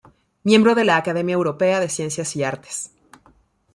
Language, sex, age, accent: Spanish, female, 40-49, México